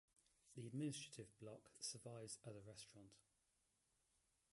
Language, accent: English, England English